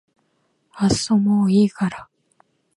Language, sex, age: Japanese, female, 19-29